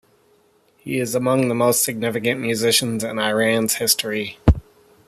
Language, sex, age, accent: English, male, 30-39, United States English